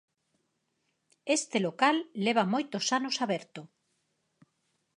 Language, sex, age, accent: Galician, female, 50-59, Normativo (estándar)